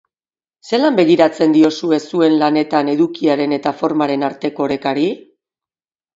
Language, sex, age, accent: Basque, female, 40-49, Mendebalekoa (Araba, Bizkaia, Gipuzkoako mendebaleko herri batzuk)